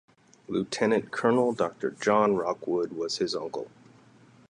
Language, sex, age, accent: English, male, 30-39, United States English